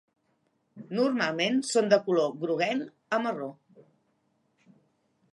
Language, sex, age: Catalan, female, 40-49